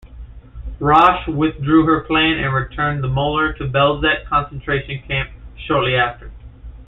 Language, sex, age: English, male, 19-29